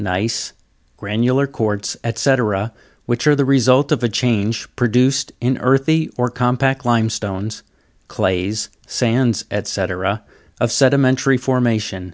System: none